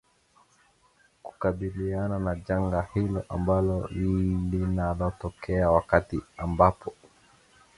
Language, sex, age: Swahili, male, 19-29